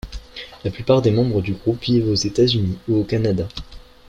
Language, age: French, under 19